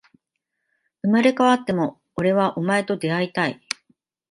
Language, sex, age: Japanese, female, 40-49